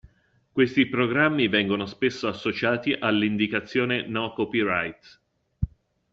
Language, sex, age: Italian, male, 50-59